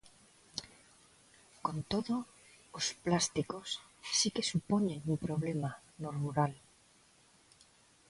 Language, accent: Galician, Neofalante